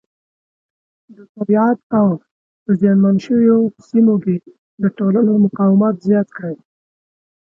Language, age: Pashto, 19-29